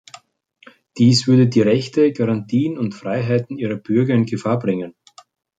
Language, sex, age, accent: German, male, 40-49, Österreichisches Deutsch